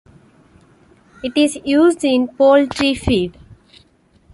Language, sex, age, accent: English, female, 40-49, India and South Asia (India, Pakistan, Sri Lanka)